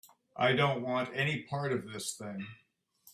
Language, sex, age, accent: English, male, 50-59, United States English